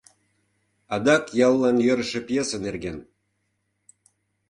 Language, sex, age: Mari, male, 50-59